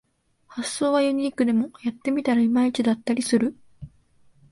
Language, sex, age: Japanese, female, 19-29